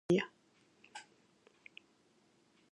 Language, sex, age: English, female, 19-29